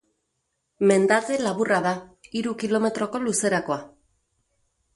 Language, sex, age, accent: Basque, female, 40-49, Mendebalekoa (Araba, Bizkaia, Gipuzkoako mendebaleko herri batzuk)